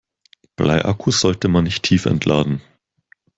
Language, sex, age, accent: German, male, 19-29, Deutschland Deutsch